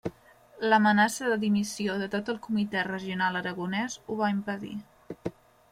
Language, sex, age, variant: Catalan, female, 19-29, Central